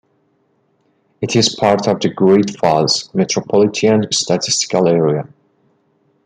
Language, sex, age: English, male, 30-39